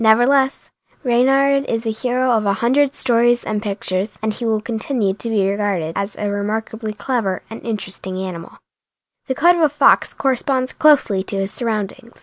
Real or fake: real